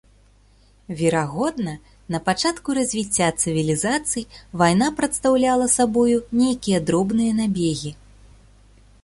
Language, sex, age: Belarusian, female, 30-39